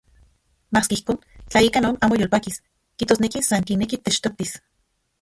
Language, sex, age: Central Puebla Nahuatl, female, 40-49